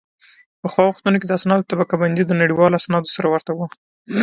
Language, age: Pashto, 19-29